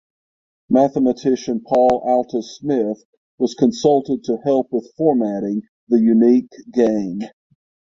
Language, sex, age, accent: English, male, 50-59, United States English; southern United States